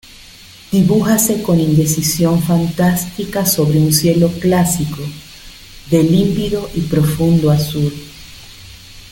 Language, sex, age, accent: Spanish, female, 40-49, Caribe: Cuba, Venezuela, Puerto Rico, República Dominicana, Panamá, Colombia caribeña, México caribeño, Costa del golfo de México